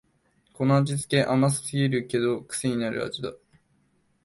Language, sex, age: Japanese, male, 19-29